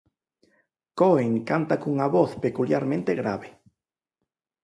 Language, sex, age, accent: Galician, male, 40-49, Normativo (estándar)